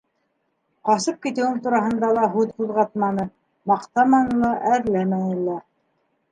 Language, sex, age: Bashkir, female, 60-69